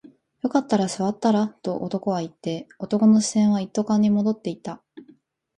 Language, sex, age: Japanese, female, 19-29